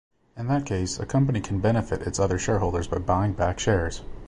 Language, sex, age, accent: English, male, 30-39, United States English